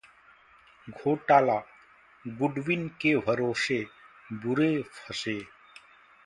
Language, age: Hindi, 40-49